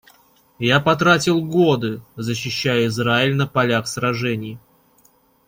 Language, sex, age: Russian, male, 30-39